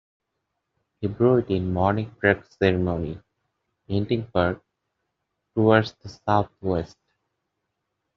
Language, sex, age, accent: English, male, 19-29, United States English